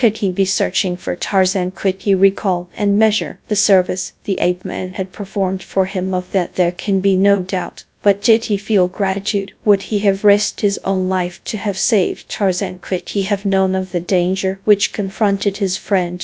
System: TTS, GradTTS